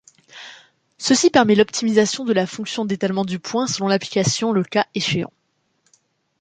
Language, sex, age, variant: French, female, 19-29, Français de métropole